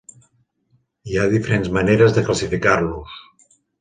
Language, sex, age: Catalan, male, 40-49